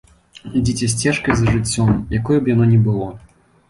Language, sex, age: Belarusian, male, 19-29